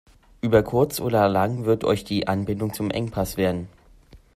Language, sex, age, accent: German, male, under 19, Deutschland Deutsch